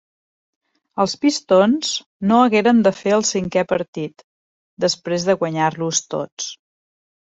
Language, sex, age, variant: Catalan, female, 40-49, Central